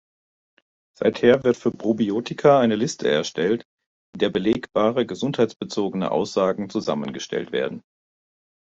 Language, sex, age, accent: German, male, 40-49, Deutschland Deutsch